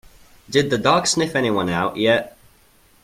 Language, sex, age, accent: English, male, under 19, United States English